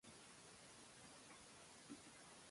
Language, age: English, 19-29